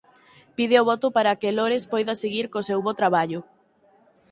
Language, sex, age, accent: Galician, female, 19-29, Central (sen gheada)